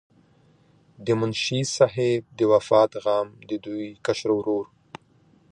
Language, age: Pashto, 30-39